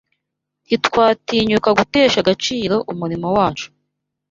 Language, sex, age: Kinyarwanda, female, 19-29